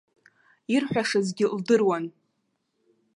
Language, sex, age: Abkhazian, female, 19-29